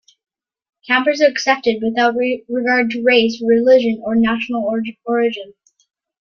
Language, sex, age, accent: English, female, under 19, Canadian English